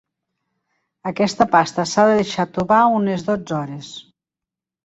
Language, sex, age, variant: Catalan, female, 50-59, Nord-Occidental